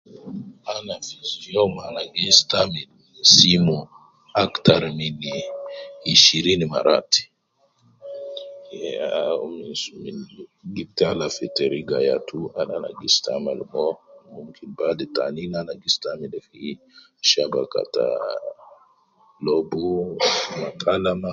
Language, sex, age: Nubi, male, 30-39